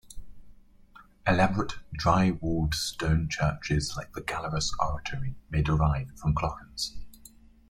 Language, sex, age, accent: English, male, 19-29, England English